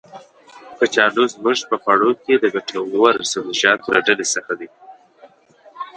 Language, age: Pashto, 19-29